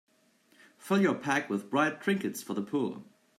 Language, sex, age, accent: English, male, 19-29, United States English